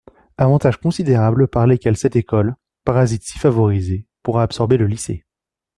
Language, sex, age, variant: French, male, 19-29, Français de métropole